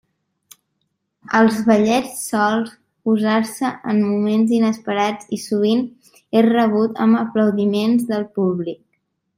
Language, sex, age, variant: Catalan, male, 50-59, Central